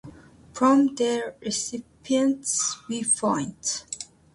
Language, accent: English, United States English